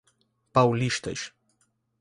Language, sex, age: Portuguese, male, 19-29